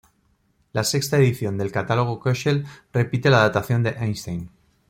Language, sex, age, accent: Spanish, male, 40-49, España: Norte peninsular (Asturias, Castilla y León, Cantabria, País Vasco, Navarra, Aragón, La Rioja, Guadalajara, Cuenca)